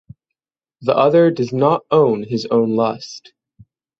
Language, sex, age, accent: English, male, under 19, United States English